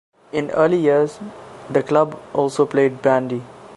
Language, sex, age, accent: English, male, under 19, Southern African (South Africa, Zimbabwe, Namibia)